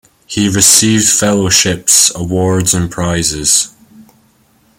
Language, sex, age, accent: English, male, under 19, Scottish English